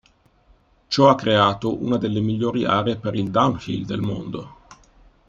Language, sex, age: Italian, male, 50-59